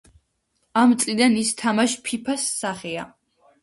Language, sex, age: Georgian, female, under 19